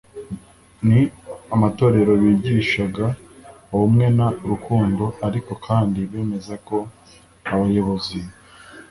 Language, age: Kinyarwanda, 19-29